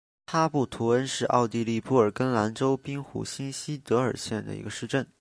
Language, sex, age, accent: Chinese, male, under 19, 出生地：河北省